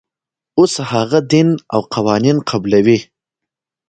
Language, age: Pashto, 19-29